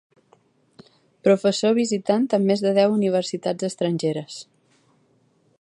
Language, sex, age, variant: Catalan, female, 30-39, Balear